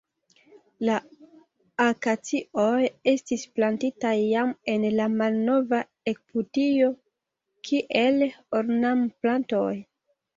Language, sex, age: Esperanto, female, 19-29